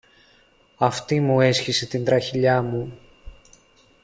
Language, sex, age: Greek, male, 40-49